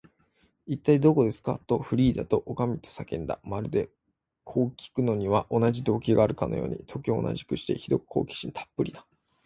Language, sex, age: Japanese, male, 19-29